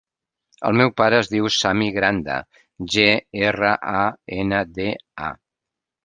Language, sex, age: Catalan, male, 50-59